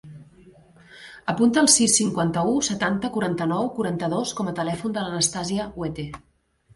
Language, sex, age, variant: Catalan, female, 40-49, Central